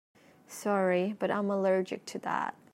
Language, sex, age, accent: English, female, 19-29, Australian English